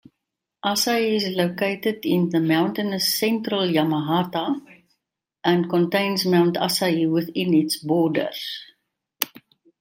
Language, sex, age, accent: English, female, 60-69, Southern African (South Africa, Zimbabwe, Namibia)